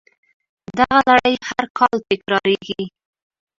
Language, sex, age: Pashto, female, 19-29